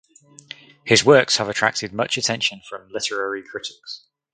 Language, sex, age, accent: English, male, 30-39, England English